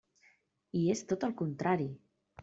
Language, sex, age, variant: Catalan, female, 30-39, Central